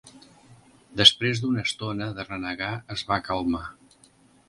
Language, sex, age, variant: Catalan, male, 60-69, Central